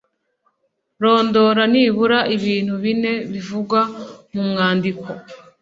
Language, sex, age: Kinyarwanda, female, 19-29